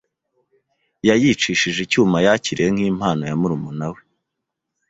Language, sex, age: Kinyarwanda, male, 19-29